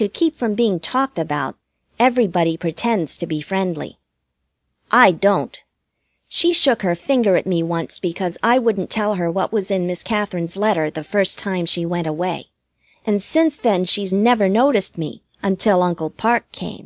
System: none